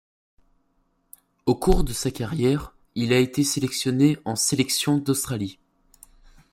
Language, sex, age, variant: French, male, under 19, Français de métropole